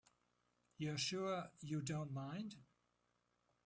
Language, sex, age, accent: English, male, 60-69, England English